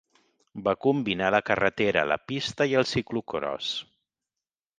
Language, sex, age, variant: Catalan, male, 40-49, Central